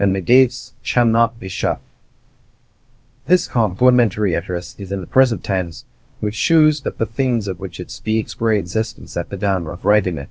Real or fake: fake